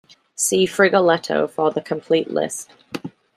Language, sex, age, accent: English, female, 30-39, England English